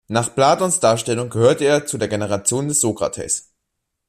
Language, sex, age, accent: German, male, under 19, Deutschland Deutsch